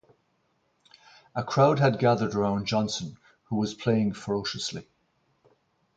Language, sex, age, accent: English, male, 50-59, Irish English